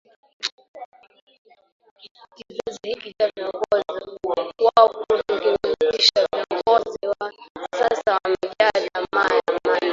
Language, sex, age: Swahili, female, 19-29